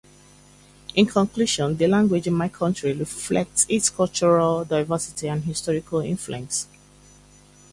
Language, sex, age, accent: English, female, 30-39, England English